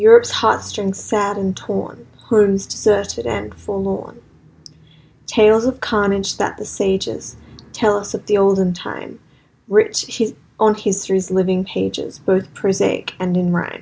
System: none